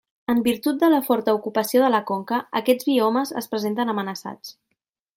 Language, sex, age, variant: Catalan, female, 19-29, Central